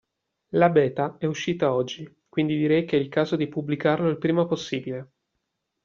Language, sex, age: Italian, male, 30-39